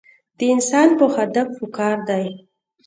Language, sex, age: Pashto, female, 19-29